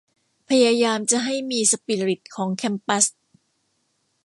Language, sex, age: Thai, female, 50-59